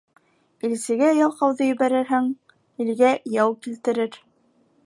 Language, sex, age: Bashkir, female, 19-29